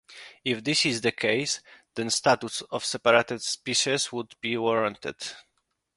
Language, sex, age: English, male, 30-39